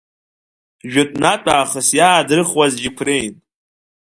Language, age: Abkhazian, under 19